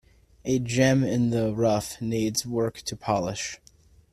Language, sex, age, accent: English, male, 19-29, United States English